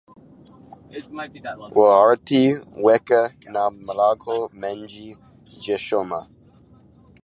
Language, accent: English, United States English